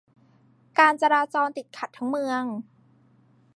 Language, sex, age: Thai, female, 19-29